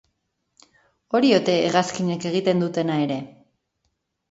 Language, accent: Basque, Erdialdekoa edo Nafarra (Gipuzkoa, Nafarroa)